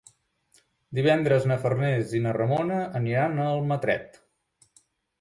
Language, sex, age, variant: Catalan, male, 40-49, Central